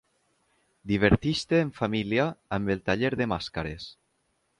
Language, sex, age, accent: Catalan, male, 19-29, valencià; valencià meridional